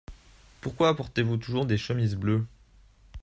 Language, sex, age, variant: French, male, 19-29, Français de métropole